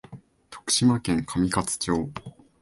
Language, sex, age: Japanese, male, 19-29